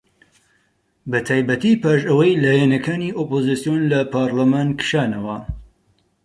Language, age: Central Kurdish, 30-39